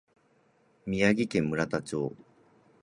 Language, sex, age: Japanese, male, 40-49